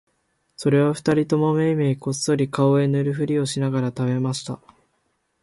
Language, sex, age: Japanese, male, 19-29